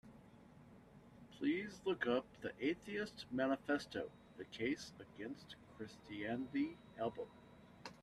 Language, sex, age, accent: English, male, 40-49, United States English